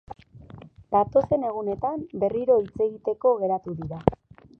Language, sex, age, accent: Basque, female, 30-39, Erdialdekoa edo Nafarra (Gipuzkoa, Nafarroa)